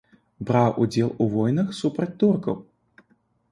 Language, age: Belarusian, 19-29